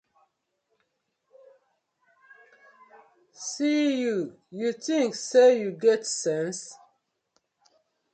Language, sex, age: Nigerian Pidgin, female, 30-39